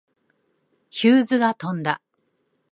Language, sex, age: Japanese, female, 40-49